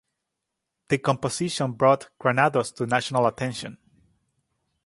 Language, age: English, 19-29